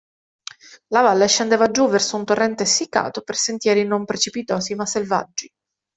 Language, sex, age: Italian, female, 19-29